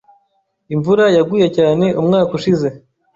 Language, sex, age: Kinyarwanda, male, 30-39